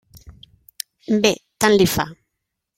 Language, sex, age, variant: Catalan, female, 30-39, Central